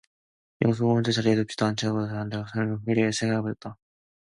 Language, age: Korean, 19-29